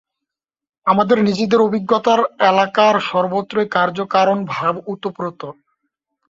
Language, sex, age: Bengali, male, 19-29